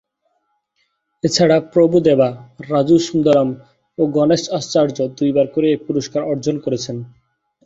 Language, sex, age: Bengali, male, 19-29